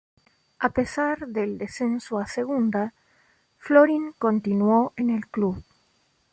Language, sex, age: Spanish, female, 40-49